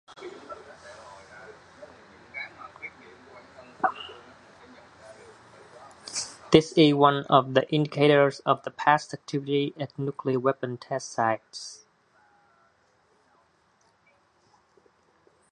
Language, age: English, 30-39